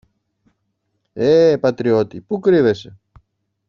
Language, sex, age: Greek, male, 40-49